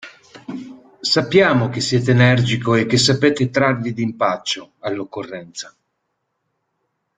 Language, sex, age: Italian, male, 50-59